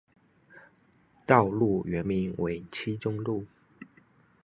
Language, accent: Chinese, 出生地：福建省